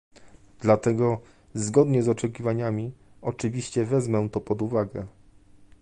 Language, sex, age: Polish, male, 30-39